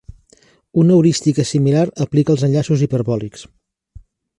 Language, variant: Catalan, Central